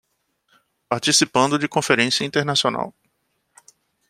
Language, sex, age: Portuguese, male, 40-49